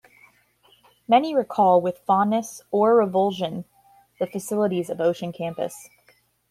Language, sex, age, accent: English, female, 30-39, United States English